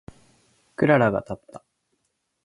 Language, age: Japanese, 19-29